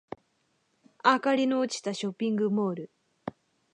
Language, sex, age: Japanese, female, 19-29